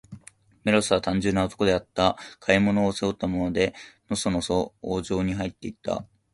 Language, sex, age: Japanese, male, 19-29